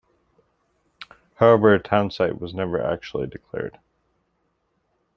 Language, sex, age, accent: English, male, 30-39, United States English